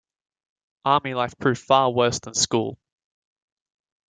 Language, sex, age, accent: English, male, 19-29, Australian English